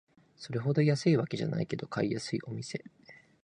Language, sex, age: Japanese, male, 19-29